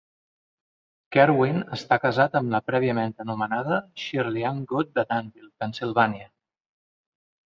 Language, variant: Catalan, Central